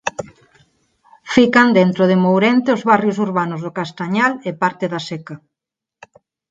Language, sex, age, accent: Galician, female, 40-49, Neofalante